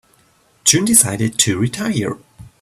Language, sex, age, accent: English, male, 30-39, England English